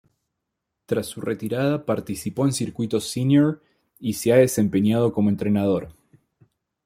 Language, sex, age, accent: Spanish, male, 30-39, Rioplatense: Argentina, Uruguay, este de Bolivia, Paraguay